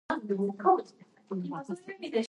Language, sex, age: Tatar, female, under 19